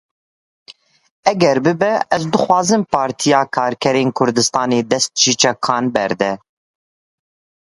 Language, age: Kurdish, 19-29